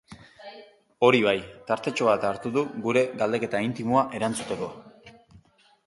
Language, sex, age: Basque, male, 40-49